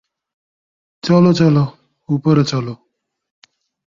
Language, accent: Bengali, প্রমিত